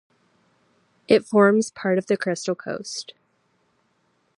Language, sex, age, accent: English, female, 19-29, United States English